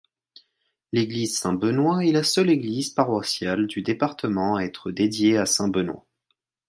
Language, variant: French, Français de métropole